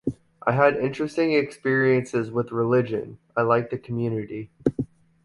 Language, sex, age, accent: English, male, 30-39, United States English